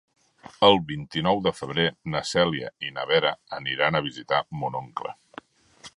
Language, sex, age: Catalan, male, 50-59